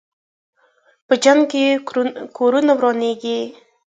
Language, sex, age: Pashto, female, under 19